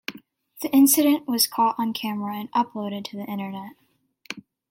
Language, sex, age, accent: English, female, under 19, United States English